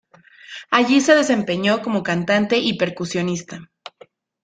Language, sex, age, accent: Spanish, female, 19-29, México